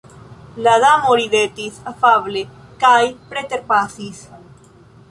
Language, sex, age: Esperanto, female, 19-29